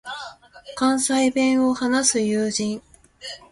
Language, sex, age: Japanese, female, 40-49